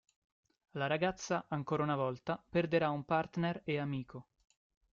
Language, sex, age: Italian, male, 30-39